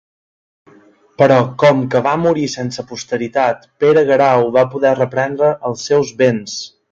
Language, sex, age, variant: Catalan, male, 19-29, Balear